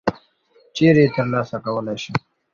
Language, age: Pashto, 19-29